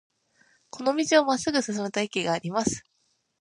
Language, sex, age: Japanese, female, 19-29